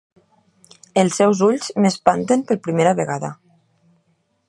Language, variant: Catalan, Tortosí